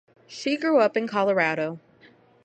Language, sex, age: English, female, under 19